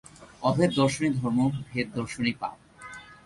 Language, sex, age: Bengali, male, 30-39